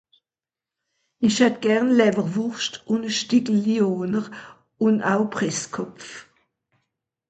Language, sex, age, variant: Swiss German, female, 60-69, Nordniederàlemmànisch (Rishoffe, Zàwere, Bùsswìller, Hawenau, Brüemt, Stroossbùri, Molse, Dàmbàch, Schlettstàtt, Pfàlzbùri usw.)